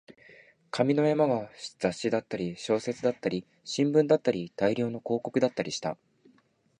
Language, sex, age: Japanese, male, 19-29